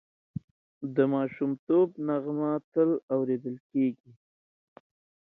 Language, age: Pashto, 30-39